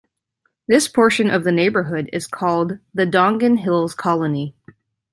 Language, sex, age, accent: English, female, 19-29, United States English